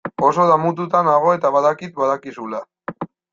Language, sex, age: Basque, male, 19-29